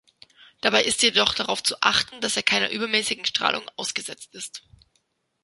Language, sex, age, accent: German, female, 30-39, Deutschland Deutsch